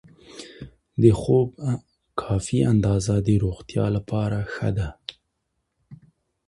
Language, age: Pashto, 30-39